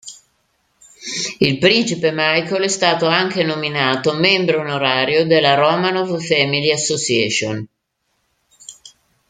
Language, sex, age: Italian, female, 60-69